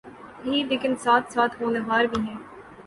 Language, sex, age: Urdu, female, 19-29